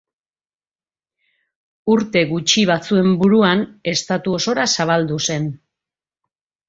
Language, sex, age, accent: Basque, female, 40-49, Mendebalekoa (Araba, Bizkaia, Gipuzkoako mendebaleko herri batzuk)